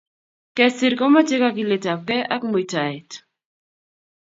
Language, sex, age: Kalenjin, female, 19-29